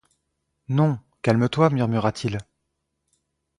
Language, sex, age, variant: French, male, 19-29, Français de métropole